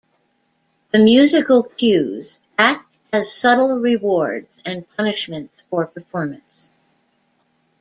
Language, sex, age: English, female, 60-69